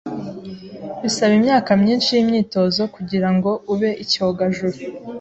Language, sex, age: Kinyarwanda, female, 19-29